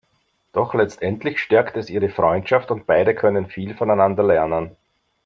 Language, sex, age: German, male, 50-59